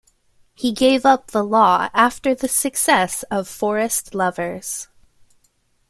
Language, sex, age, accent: English, female, 19-29, United States English